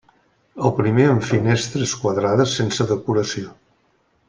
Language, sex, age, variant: Catalan, male, 60-69, Central